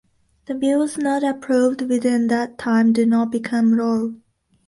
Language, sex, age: English, female, 19-29